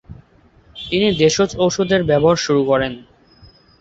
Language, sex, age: Bengali, male, under 19